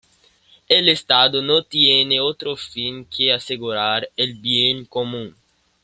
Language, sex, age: Spanish, male, under 19